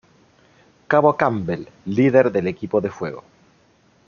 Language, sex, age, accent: Spanish, male, 30-39, Rioplatense: Argentina, Uruguay, este de Bolivia, Paraguay